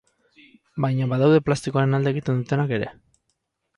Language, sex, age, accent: Basque, male, 30-39, Mendebalekoa (Araba, Bizkaia, Gipuzkoako mendebaleko herri batzuk)